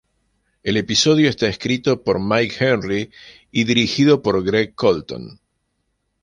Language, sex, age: Spanish, male, 50-59